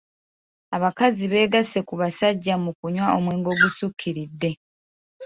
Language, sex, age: Ganda, female, 19-29